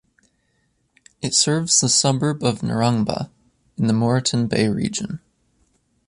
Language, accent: English, United States English